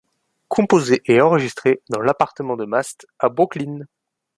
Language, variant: French, Français de métropole